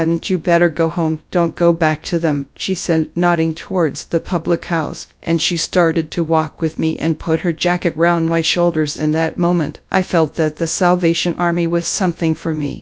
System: TTS, GradTTS